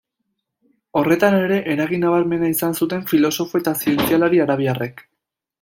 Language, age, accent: Basque, 19-29, Mendebalekoa (Araba, Bizkaia, Gipuzkoako mendebaleko herri batzuk)